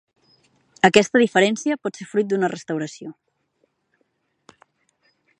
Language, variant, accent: Catalan, Central, central